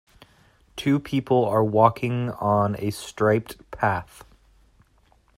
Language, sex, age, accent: English, male, 19-29, United States English